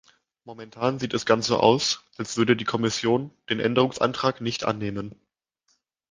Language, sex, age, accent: German, male, 19-29, Deutschland Deutsch